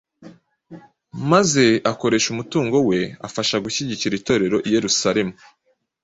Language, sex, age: Kinyarwanda, male, 19-29